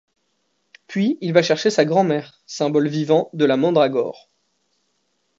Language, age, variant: French, 19-29, Français de métropole